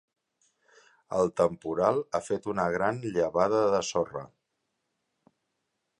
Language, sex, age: Catalan, male, 50-59